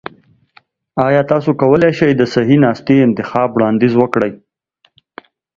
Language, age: Pashto, 19-29